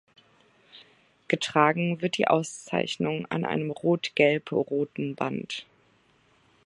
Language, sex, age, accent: German, female, 30-39, Deutschland Deutsch